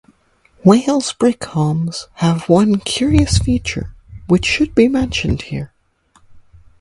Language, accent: English, United States English